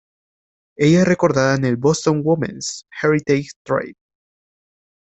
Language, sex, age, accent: Spanish, male, 19-29, América central